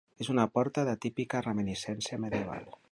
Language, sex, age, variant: Catalan, male, 50-59, Central